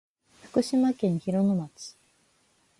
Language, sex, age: Japanese, female, 19-29